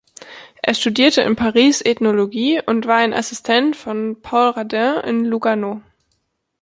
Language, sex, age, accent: German, female, 19-29, Deutschland Deutsch